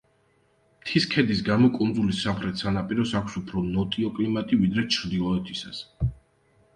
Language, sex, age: Georgian, male, 19-29